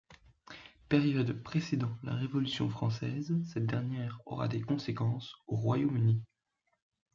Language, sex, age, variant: French, male, under 19, Français de métropole